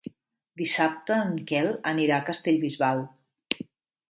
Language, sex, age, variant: Catalan, female, 40-49, Central